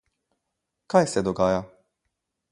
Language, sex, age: Slovenian, male, 40-49